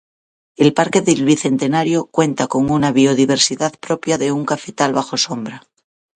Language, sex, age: Spanish, female, 40-49